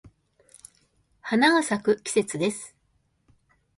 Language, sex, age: Japanese, female, 19-29